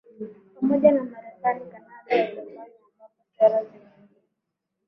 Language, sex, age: Swahili, female, 19-29